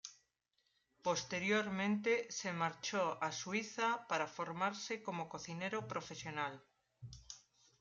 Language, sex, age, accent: Spanish, female, 50-59, España: Norte peninsular (Asturias, Castilla y León, Cantabria, País Vasco, Navarra, Aragón, La Rioja, Guadalajara, Cuenca)